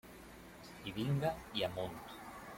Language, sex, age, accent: Catalan, male, 40-49, valencià